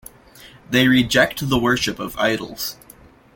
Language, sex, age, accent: English, male, under 19, Canadian English